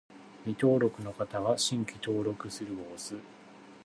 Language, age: Japanese, 30-39